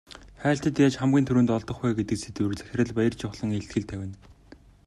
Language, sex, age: Mongolian, male, 19-29